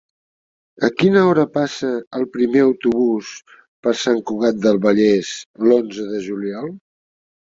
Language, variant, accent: Catalan, Central, central; tarragoní